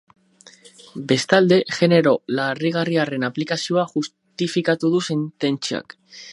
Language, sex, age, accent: Basque, male, 19-29, Mendebalekoa (Araba, Bizkaia, Gipuzkoako mendebaleko herri batzuk)